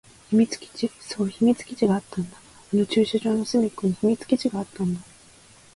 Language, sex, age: Japanese, female, 19-29